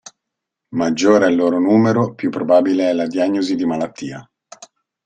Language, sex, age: Italian, male, 40-49